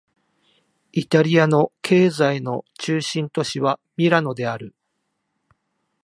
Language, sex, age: Japanese, male, 50-59